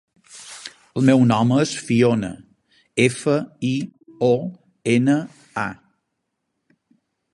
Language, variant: Catalan, Balear